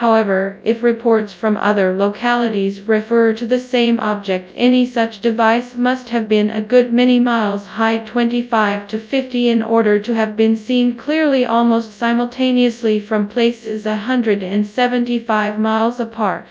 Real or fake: fake